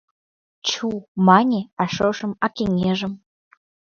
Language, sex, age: Mari, female, 19-29